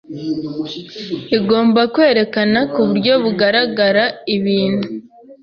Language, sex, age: Kinyarwanda, female, 19-29